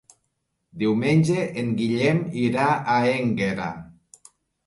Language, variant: Catalan, Nord-Occidental